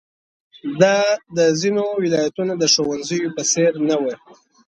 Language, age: Pashto, 19-29